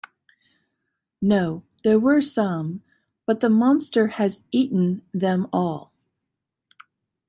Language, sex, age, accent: English, female, 50-59, United States English